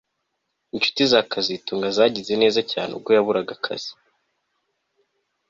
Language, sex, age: Kinyarwanda, male, under 19